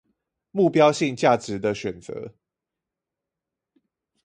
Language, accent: Chinese, 出生地：新北市